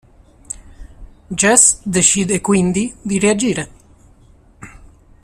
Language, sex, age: Italian, male, 30-39